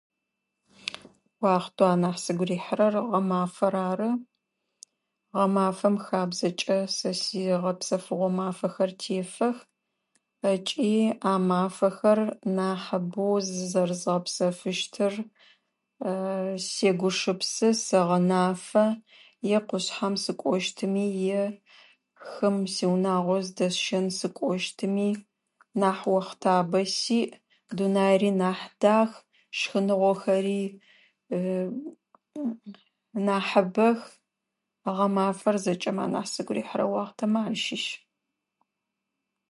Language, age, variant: Adyghe, 40-49, Адыгабзэ (Кирил, пстэумэ зэдыряе)